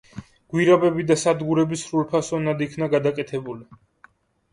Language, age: Georgian, 19-29